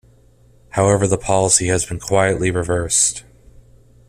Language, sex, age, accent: English, male, 30-39, Canadian English